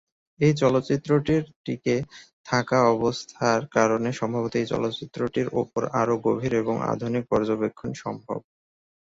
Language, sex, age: Bengali, male, 19-29